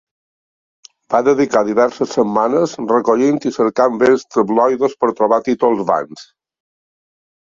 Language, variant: Catalan, Balear